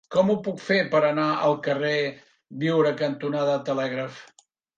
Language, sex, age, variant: Catalan, male, 60-69, Nord-Occidental